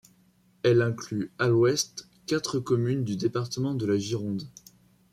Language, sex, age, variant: French, male, under 19, Français de métropole